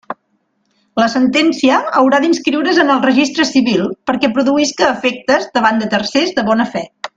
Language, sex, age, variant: Catalan, female, 40-49, Nord-Occidental